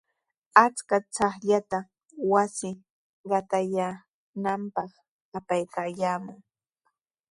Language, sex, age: Sihuas Ancash Quechua, female, 19-29